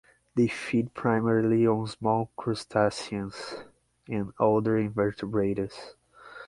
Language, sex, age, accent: English, male, 30-39, United States English